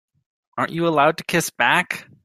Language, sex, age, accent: English, male, 19-29, United States English